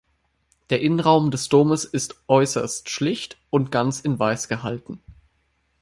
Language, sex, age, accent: German, male, under 19, Deutschland Deutsch